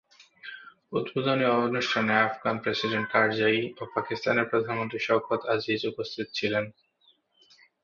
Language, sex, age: Bengali, male, 19-29